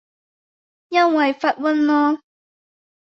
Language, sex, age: Cantonese, female, 19-29